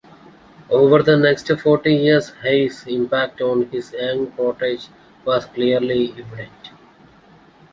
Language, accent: English, India and South Asia (India, Pakistan, Sri Lanka)